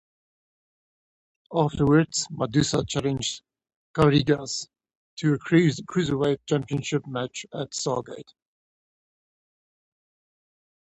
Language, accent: English, Southern African (South Africa, Zimbabwe, Namibia)